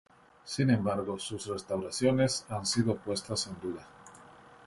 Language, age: Spanish, 50-59